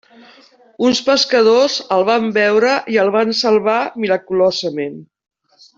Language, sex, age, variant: Catalan, female, 60-69, Nord-Occidental